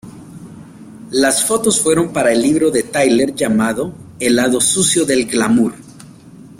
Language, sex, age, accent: Spanish, male, 40-49, América central